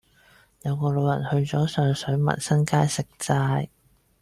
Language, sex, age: Cantonese, male, 19-29